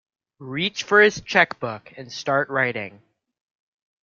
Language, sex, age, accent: English, male, under 19, United States English